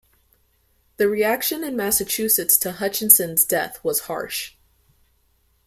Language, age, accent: English, under 19, United States English